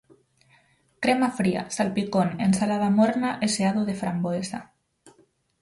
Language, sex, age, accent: Galician, female, 19-29, Normativo (estándar)